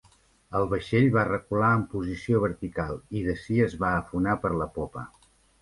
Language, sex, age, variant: Catalan, male, 50-59, Central